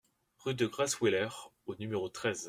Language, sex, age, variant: French, male, under 19, Français de métropole